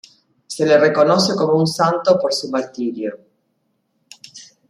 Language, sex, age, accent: Spanish, female, 50-59, Rioplatense: Argentina, Uruguay, este de Bolivia, Paraguay